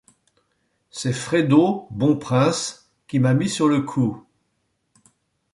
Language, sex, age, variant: French, male, 60-69, Français de métropole